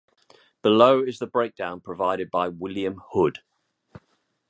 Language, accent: English, England English